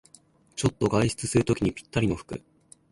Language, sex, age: Japanese, female, 19-29